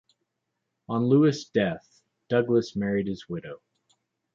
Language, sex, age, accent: English, male, 40-49, United States English